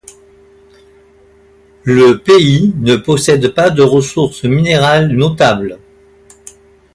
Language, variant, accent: French, Français des départements et régions d'outre-mer, Français de La Réunion